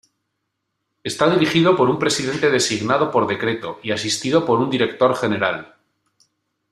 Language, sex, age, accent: Spanish, male, 50-59, España: Norte peninsular (Asturias, Castilla y León, Cantabria, País Vasco, Navarra, Aragón, La Rioja, Guadalajara, Cuenca)